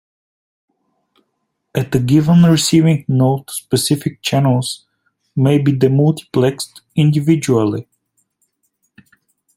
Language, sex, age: English, male, 19-29